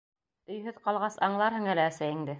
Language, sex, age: Bashkir, female, 40-49